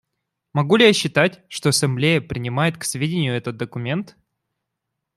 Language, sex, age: Russian, male, 19-29